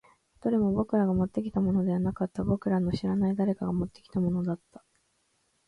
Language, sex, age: Japanese, female, 19-29